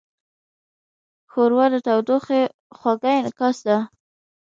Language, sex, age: Pashto, female, 19-29